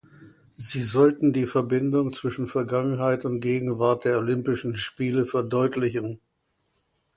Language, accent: German, Deutschland Deutsch